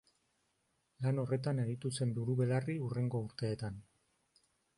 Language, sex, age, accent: Basque, male, 30-39, Erdialdekoa edo Nafarra (Gipuzkoa, Nafarroa)